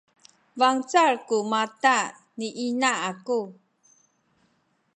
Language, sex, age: Sakizaya, female, 50-59